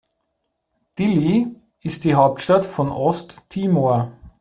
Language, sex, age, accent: German, male, 30-39, Österreichisches Deutsch